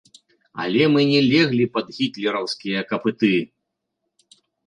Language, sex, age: Belarusian, male, 40-49